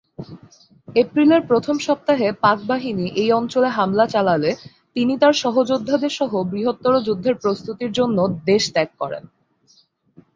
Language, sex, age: Bengali, female, 19-29